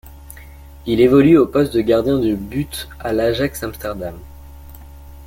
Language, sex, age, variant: French, male, under 19, Français de métropole